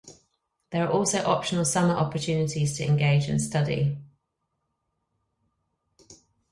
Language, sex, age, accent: English, female, 40-49, England English